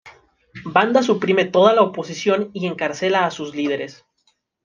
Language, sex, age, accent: Spanish, male, 19-29, México